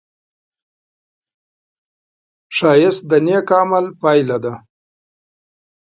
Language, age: Pashto, 40-49